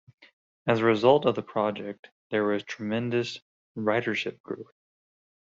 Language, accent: English, United States English